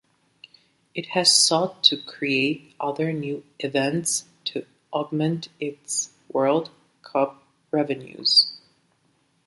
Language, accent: English, United States English